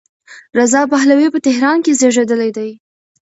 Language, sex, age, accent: Pashto, female, under 19, کندهاری لهجه